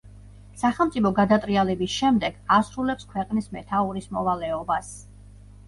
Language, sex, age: Georgian, female, 40-49